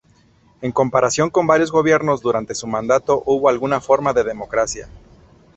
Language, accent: Spanish, México